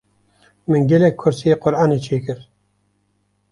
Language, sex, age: Kurdish, male, 50-59